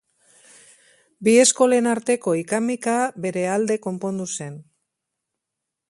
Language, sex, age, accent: Basque, female, 60-69, Mendebalekoa (Araba, Bizkaia, Gipuzkoako mendebaleko herri batzuk)